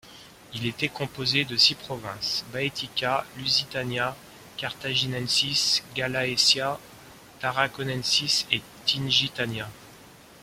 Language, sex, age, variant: French, male, 50-59, Français de métropole